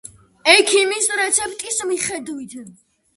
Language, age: Georgian, under 19